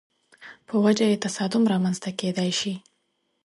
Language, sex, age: Pashto, female, 19-29